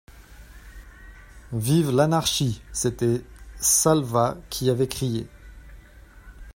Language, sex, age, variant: French, male, 40-49, Français de métropole